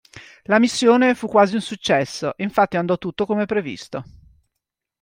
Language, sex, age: Italian, female, 50-59